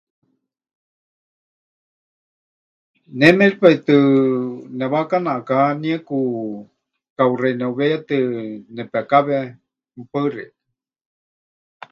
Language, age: Huichol, 50-59